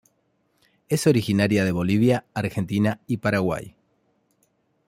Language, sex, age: Spanish, male, 30-39